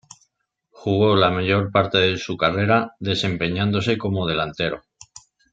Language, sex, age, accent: Spanish, male, 50-59, España: Centro-Sur peninsular (Madrid, Toledo, Castilla-La Mancha)